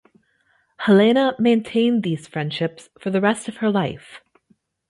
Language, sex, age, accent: English, female, 30-39, Canadian English